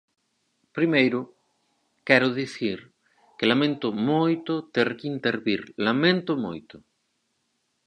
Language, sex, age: Galician, male, 40-49